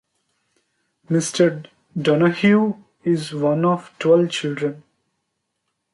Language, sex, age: English, male, 19-29